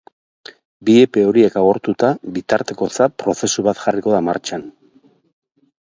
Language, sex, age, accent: Basque, male, 50-59, Mendebalekoa (Araba, Bizkaia, Gipuzkoako mendebaleko herri batzuk)